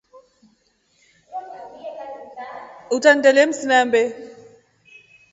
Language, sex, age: Rombo, female, 30-39